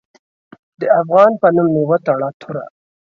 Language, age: Pashto, 19-29